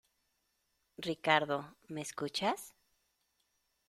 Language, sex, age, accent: Spanish, female, 40-49, México